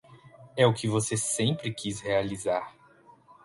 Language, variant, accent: Portuguese, Portuguese (Brasil), Paulista